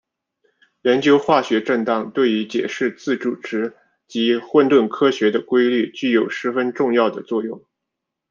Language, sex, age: Chinese, male, 40-49